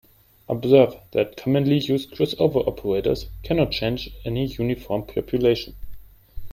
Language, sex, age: English, male, under 19